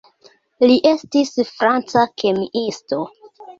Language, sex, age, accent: Esperanto, female, 19-29, Internacia